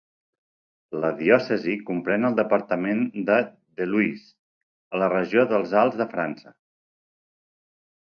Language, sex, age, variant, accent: Catalan, male, 40-49, Central, central